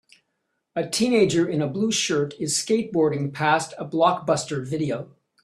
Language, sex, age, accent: English, male, 60-69, Canadian English